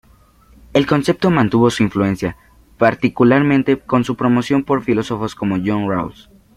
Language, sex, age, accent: Spanish, male, 19-29, España: Norte peninsular (Asturias, Castilla y León, Cantabria, País Vasco, Navarra, Aragón, La Rioja, Guadalajara, Cuenca)